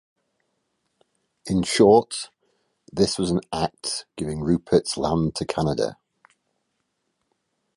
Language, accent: English, England English